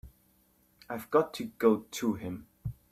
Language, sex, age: English, male, 19-29